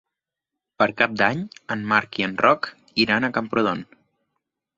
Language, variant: Catalan, Nord-Occidental